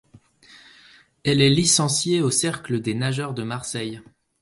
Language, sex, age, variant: French, male, 30-39, Français de métropole